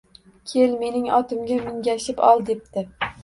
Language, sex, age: Uzbek, female, 19-29